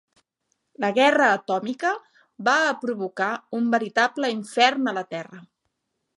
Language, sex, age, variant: Catalan, female, 40-49, Central